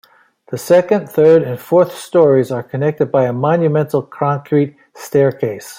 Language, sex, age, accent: English, male, 70-79, United States English